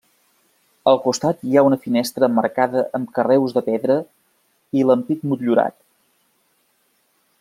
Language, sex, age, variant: Catalan, male, 30-39, Central